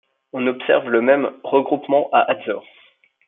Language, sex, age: French, male, 30-39